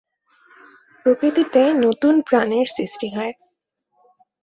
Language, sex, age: Bengali, female, 19-29